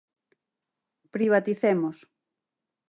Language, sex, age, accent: Galician, female, 30-39, Oriental (común en zona oriental)